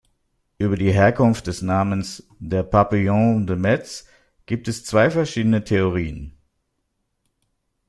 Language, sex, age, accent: German, male, 30-39, Deutschland Deutsch